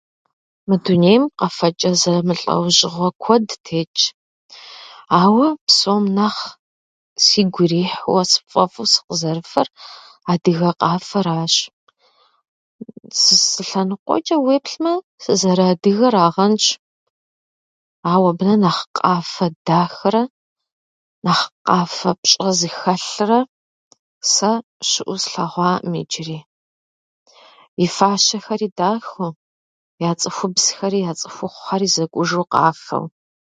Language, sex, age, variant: Kabardian, female, 30-39, Адыгэбзэ (Къэбэрдей, Кирил, псоми зэдай)